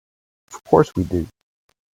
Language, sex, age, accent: English, male, under 19, Canadian English